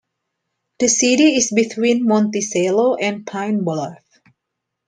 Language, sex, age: English, female, 30-39